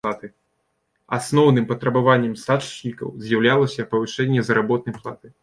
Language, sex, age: Belarusian, male, 19-29